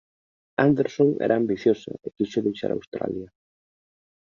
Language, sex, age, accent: Galician, male, 19-29, Normativo (estándar)